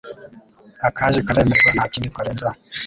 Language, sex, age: Kinyarwanda, male, 19-29